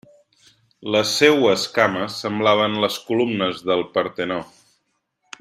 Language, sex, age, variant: Catalan, male, 30-39, Central